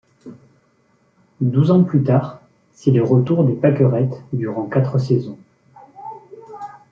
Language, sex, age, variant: French, male, 30-39, Français de métropole